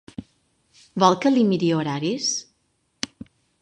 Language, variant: Catalan, Balear